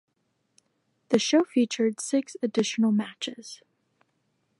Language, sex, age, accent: English, female, under 19, United States English